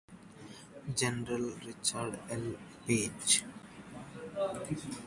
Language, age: English, 19-29